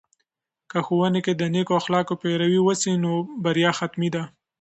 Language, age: Pashto, 30-39